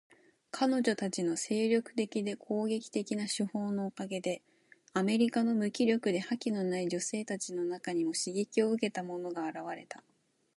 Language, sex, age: Japanese, female, 19-29